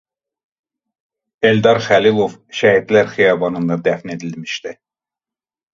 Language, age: Azerbaijani, 40-49